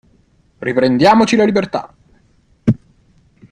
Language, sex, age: Italian, male, 19-29